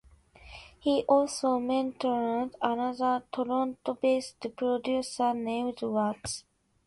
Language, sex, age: English, female, 19-29